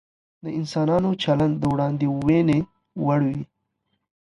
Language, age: Pashto, under 19